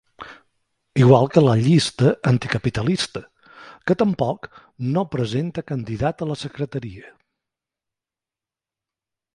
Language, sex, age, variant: Catalan, male, 40-49, Central